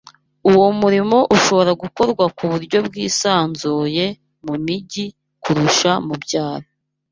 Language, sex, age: Kinyarwanda, female, 19-29